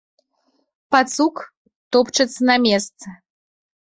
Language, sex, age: Belarusian, female, 30-39